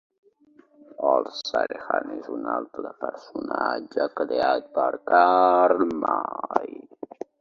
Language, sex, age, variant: Catalan, male, under 19, Central